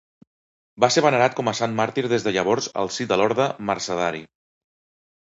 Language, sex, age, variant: Catalan, male, 40-49, Central